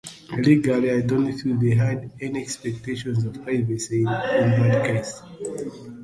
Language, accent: English, Southern African (South Africa, Zimbabwe, Namibia)